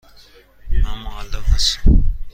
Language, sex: Persian, male